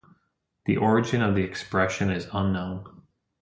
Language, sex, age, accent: English, male, 30-39, United States English